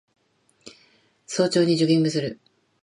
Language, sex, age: Japanese, female, 50-59